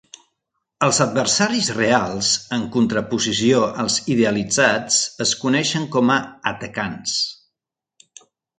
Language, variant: Catalan, Central